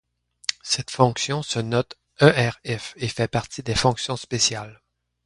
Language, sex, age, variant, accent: French, male, 50-59, Français d'Amérique du Nord, Français du Canada